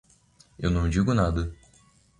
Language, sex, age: Portuguese, male, 19-29